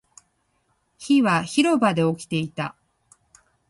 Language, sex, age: Japanese, female, 50-59